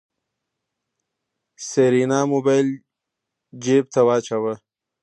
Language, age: Pashto, 19-29